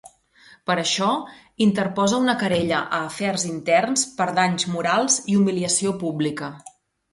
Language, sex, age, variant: Catalan, female, 40-49, Central